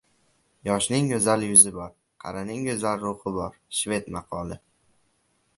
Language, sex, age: Uzbek, male, under 19